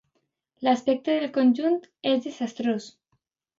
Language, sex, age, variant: Catalan, female, under 19, Alacantí